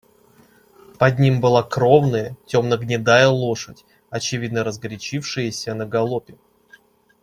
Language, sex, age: Russian, male, 30-39